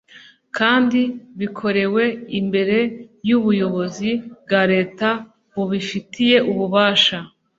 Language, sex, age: Kinyarwanda, female, 19-29